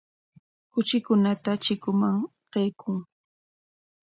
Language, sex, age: Corongo Ancash Quechua, female, 30-39